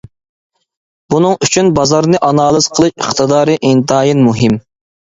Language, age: Uyghur, 19-29